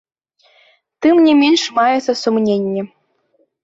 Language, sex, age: Belarusian, female, 19-29